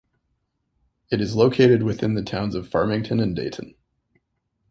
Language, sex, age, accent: English, male, 30-39, Canadian English